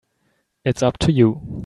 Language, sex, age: English, male, 19-29